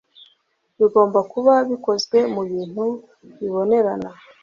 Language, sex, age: Kinyarwanda, male, 40-49